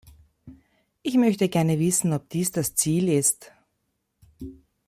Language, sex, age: German, female, 50-59